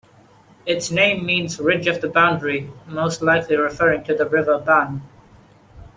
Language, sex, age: English, male, 19-29